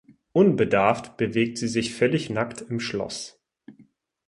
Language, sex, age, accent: German, male, 30-39, Deutschland Deutsch